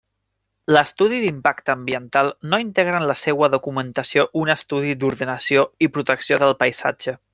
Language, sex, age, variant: Catalan, male, 19-29, Central